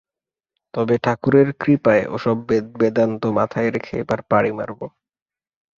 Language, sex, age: Bengali, male, 19-29